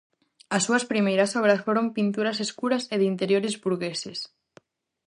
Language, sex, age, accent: Galician, female, 19-29, Normativo (estándar)